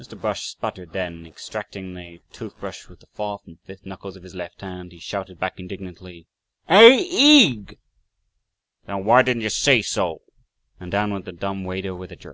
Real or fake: real